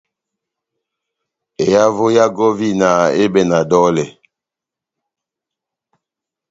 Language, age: Batanga, 60-69